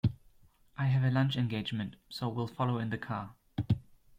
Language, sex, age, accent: English, male, 30-39, United States English